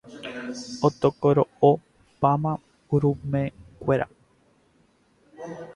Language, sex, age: Guarani, male, 19-29